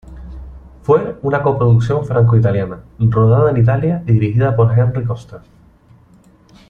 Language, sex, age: Spanish, male, 19-29